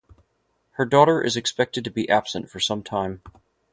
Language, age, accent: English, 30-39, United States English